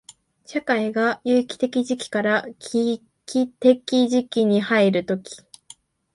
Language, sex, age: Japanese, female, 19-29